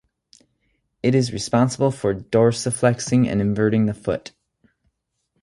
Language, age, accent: English, 19-29, United States English